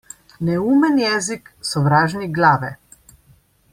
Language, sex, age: Slovenian, female, 50-59